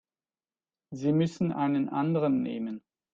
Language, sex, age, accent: German, male, 40-49, Schweizerdeutsch